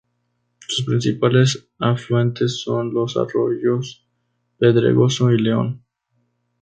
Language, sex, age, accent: Spanish, male, 19-29, México